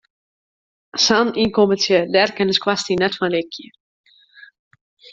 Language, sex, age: Western Frisian, female, 19-29